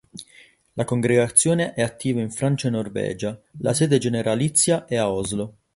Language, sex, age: Italian, male, 19-29